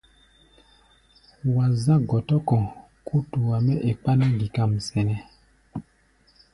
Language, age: Gbaya, 30-39